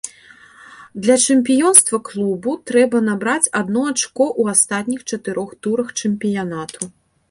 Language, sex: Belarusian, female